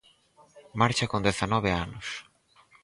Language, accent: Galician, Normativo (estándar)